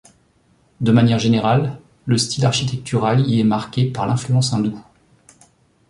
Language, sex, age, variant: French, male, 40-49, Français de métropole